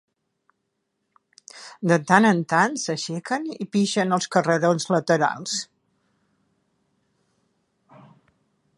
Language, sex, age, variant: Catalan, female, 70-79, Central